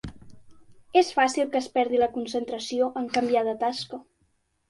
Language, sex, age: Catalan, female, under 19